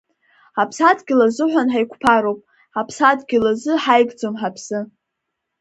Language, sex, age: Abkhazian, female, under 19